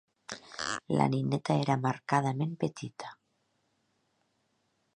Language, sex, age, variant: Catalan, female, 40-49, Nord-Occidental